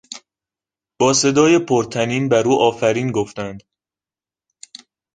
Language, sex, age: Persian, male, under 19